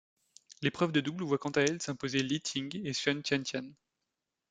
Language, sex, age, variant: French, male, 19-29, Français de métropole